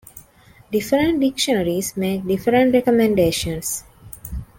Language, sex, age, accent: English, female, 19-29, India and South Asia (India, Pakistan, Sri Lanka)